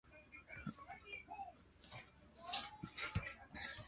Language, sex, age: English, male, 19-29